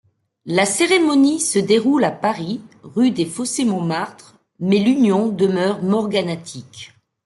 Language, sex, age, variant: French, female, 40-49, Français de métropole